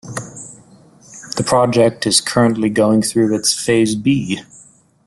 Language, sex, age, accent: English, male, 19-29, United States English